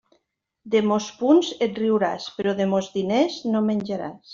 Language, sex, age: Catalan, female, 50-59